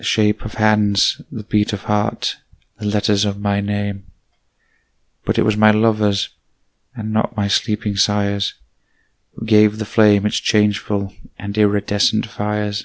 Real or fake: real